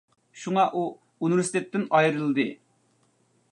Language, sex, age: Uyghur, male, 30-39